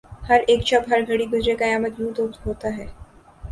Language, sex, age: Urdu, female, 19-29